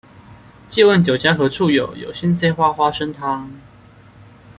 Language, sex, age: Chinese, male, 19-29